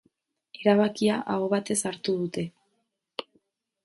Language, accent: Basque, Erdialdekoa edo Nafarra (Gipuzkoa, Nafarroa)